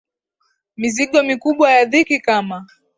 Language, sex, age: Swahili, female, 19-29